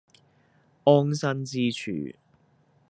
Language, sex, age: Cantonese, male, 19-29